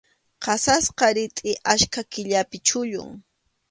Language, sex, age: Arequipa-La Unión Quechua, female, 30-39